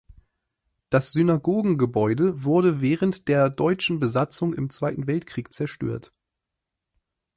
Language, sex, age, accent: German, male, 19-29, Deutschland Deutsch